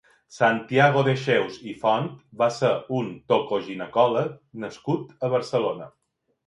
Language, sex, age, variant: Catalan, male, 40-49, Balear